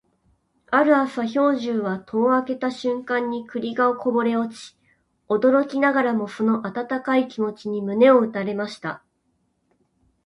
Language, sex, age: Japanese, female, 30-39